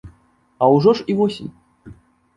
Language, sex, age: Belarusian, male, 19-29